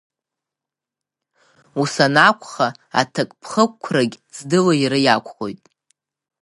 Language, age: Abkhazian, under 19